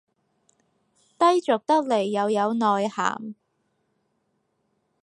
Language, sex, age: Cantonese, female, 19-29